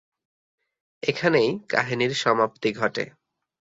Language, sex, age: Bengali, male, 19-29